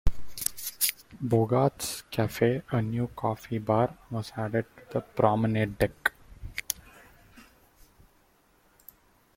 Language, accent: English, India and South Asia (India, Pakistan, Sri Lanka)